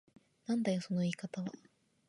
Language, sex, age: Japanese, female, under 19